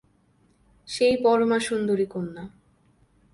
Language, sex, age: Bengali, female, 19-29